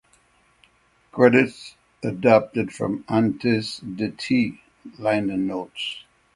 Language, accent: English, United States English